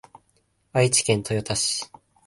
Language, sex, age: Japanese, male, 19-29